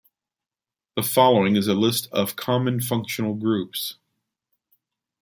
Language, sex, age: English, male, 50-59